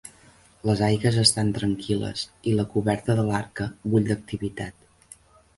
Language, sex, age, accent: Catalan, female, 50-59, nord-oriental